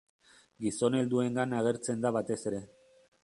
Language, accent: Basque, Erdialdekoa edo Nafarra (Gipuzkoa, Nafarroa)